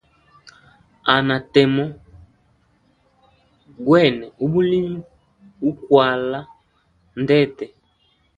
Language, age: Hemba, 19-29